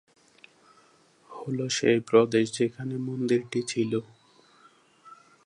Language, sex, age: Bengali, male, 19-29